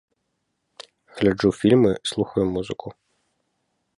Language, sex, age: Belarusian, male, 19-29